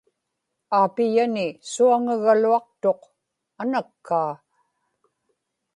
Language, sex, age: Inupiaq, female, 80-89